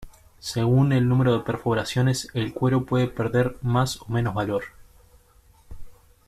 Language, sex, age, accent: Spanish, male, 19-29, Rioplatense: Argentina, Uruguay, este de Bolivia, Paraguay